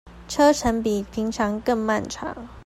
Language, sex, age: Chinese, female, 19-29